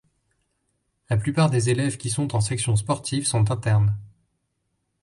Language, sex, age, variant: French, male, 30-39, Français de métropole